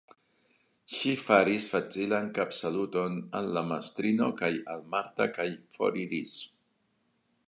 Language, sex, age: Esperanto, male, 60-69